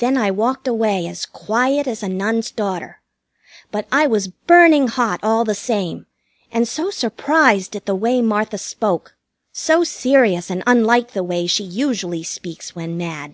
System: none